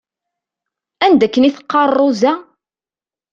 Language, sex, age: Kabyle, female, 30-39